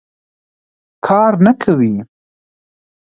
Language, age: Pashto, 19-29